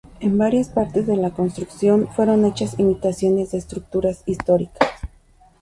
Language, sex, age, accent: Spanish, female, 40-49, México